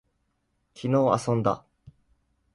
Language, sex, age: Japanese, male, 19-29